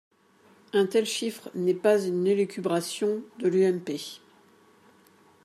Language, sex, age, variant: French, female, 40-49, Français de métropole